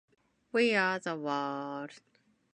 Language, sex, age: Japanese, female, 30-39